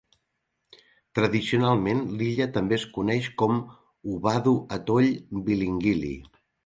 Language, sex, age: Catalan, male, 60-69